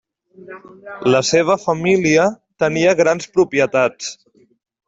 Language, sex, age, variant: Catalan, male, 30-39, Central